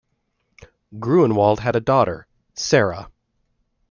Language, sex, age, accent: English, male, 30-39, United States English